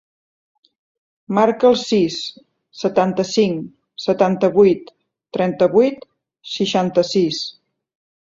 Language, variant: Catalan, Central